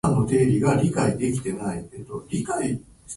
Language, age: Japanese, 19-29